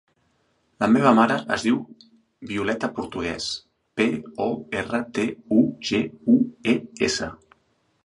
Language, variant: Catalan, Central